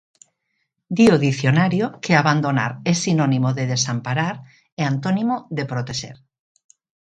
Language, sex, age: Galician, female, 40-49